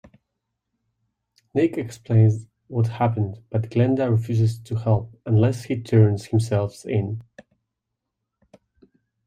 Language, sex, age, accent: English, male, 30-39, United States English